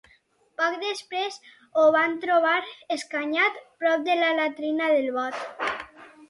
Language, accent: Catalan, valencià